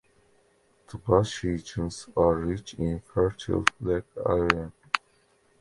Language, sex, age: English, male, 19-29